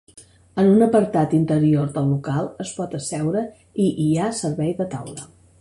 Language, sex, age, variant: Catalan, female, 50-59, Central